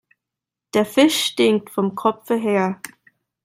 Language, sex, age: German, female, 30-39